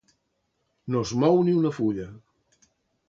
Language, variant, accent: Catalan, Central, central